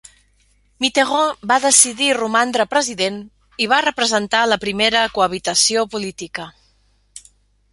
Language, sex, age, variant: Catalan, female, 40-49, Central